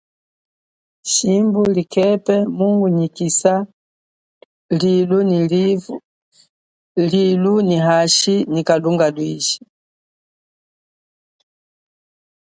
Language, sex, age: Chokwe, female, 40-49